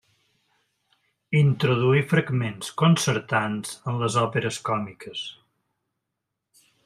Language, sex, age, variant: Catalan, male, 50-59, Balear